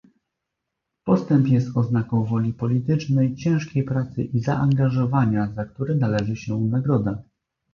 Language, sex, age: Polish, male, 30-39